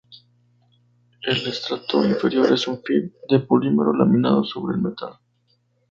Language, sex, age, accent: Spanish, male, 19-29, México